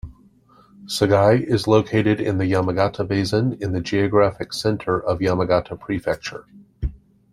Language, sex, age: English, male, 40-49